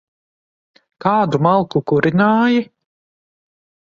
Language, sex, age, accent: Latvian, female, 30-39, nav